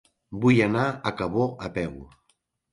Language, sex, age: Catalan, male, 60-69